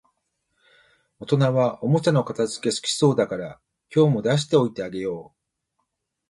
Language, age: Japanese, 60-69